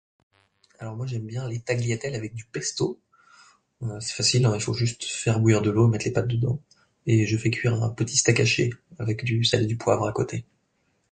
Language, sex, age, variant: French, male, 19-29, Français de métropole